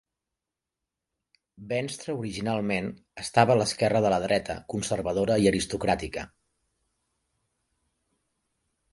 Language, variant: Catalan, Central